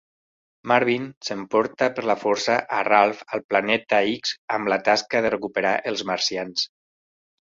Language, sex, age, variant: Catalan, male, 40-49, Central